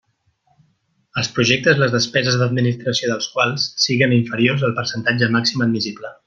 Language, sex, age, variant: Catalan, male, 30-39, Central